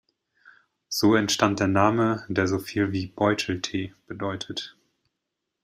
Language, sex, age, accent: German, male, 30-39, Deutschland Deutsch